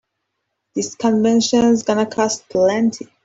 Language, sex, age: English, female, 19-29